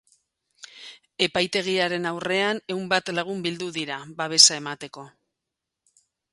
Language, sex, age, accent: Basque, female, 40-49, Mendebalekoa (Araba, Bizkaia, Gipuzkoako mendebaleko herri batzuk)